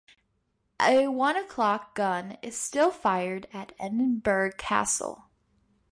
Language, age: English, 19-29